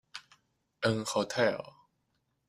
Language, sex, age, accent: English, male, 19-29, United States English